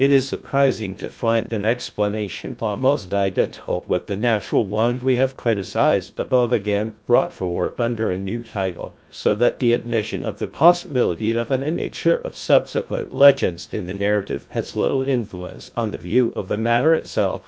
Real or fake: fake